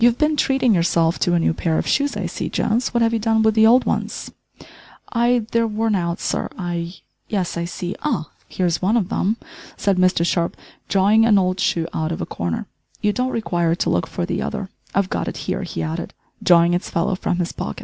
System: none